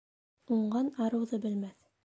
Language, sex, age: Bashkir, female, 19-29